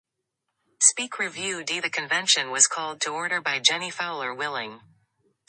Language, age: English, under 19